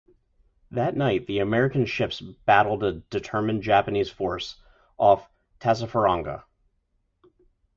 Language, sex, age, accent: English, male, 30-39, United States English